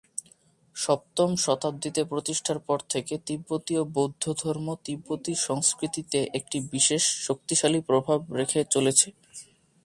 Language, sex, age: Bengali, male, 19-29